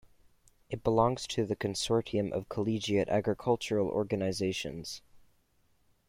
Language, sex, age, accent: English, male, 19-29, Canadian English